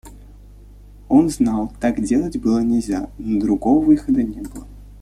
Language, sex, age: Russian, male, 19-29